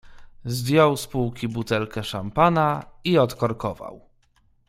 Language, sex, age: Polish, male, 30-39